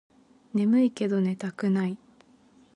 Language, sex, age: Japanese, female, 19-29